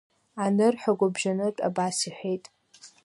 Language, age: Abkhazian, under 19